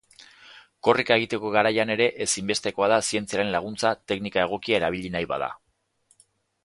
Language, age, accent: Basque, 40-49, Erdialdekoa edo Nafarra (Gipuzkoa, Nafarroa)